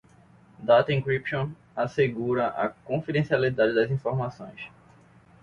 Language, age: Portuguese, 19-29